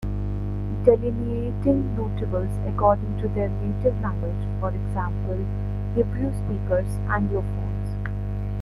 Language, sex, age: English, female, 19-29